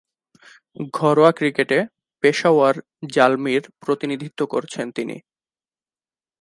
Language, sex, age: Bengali, male, 19-29